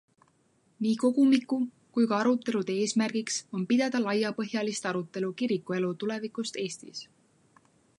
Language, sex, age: Estonian, female, 19-29